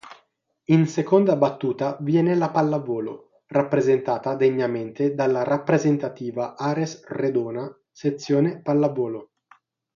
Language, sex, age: Italian, male, 19-29